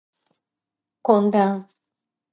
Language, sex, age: Japanese, female, 50-59